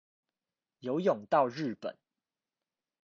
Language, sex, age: Chinese, male, 19-29